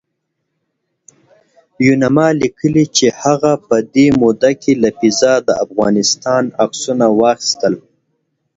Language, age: Pashto, 19-29